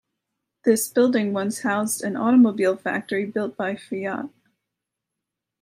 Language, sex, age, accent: English, female, 30-39, United States English